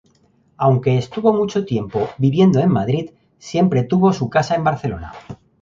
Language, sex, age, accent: Spanish, male, 50-59, España: Centro-Sur peninsular (Madrid, Toledo, Castilla-La Mancha)